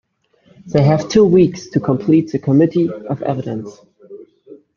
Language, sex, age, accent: English, male, 19-29, United States English